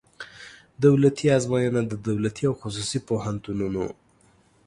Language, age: Pashto, 30-39